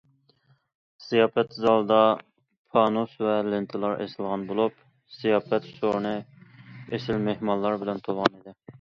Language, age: Uyghur, 30-39